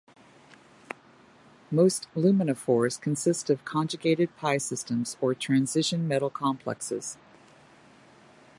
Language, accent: English, United States English